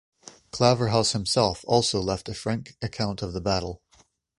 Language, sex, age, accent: English, male, 30-39, United States English